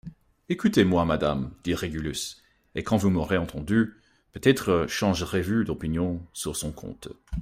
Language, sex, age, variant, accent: French, male, 30-39, Français d'Amérique du Nord, Français du Canada